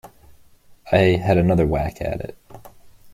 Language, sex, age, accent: English, male, 19-29, United States English